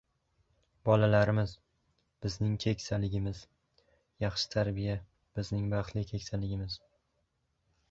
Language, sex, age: Uzbek, male, 19-29